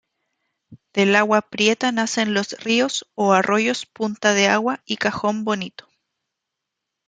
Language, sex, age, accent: Spanish, female, 30-39, Chileno: Chile, Cuyo